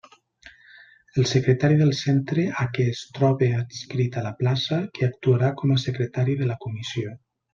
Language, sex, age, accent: Catalan, male, 40-49, valencià